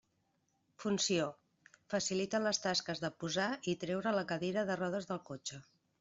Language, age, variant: Catalan, 50-59, Central